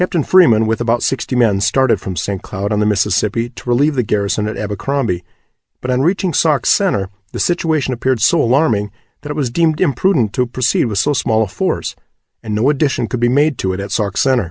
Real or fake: real